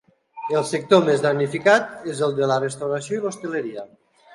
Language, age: Catalan, 19-29